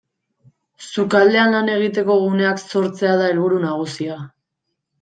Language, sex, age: Basque, female, 19-29